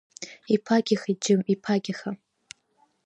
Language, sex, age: Abkhazian, female, under 19